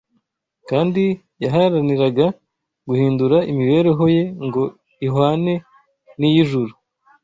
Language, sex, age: Kinyarwanda, male, 19-29